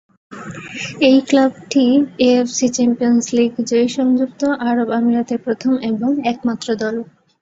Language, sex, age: Bengali, female, 19-29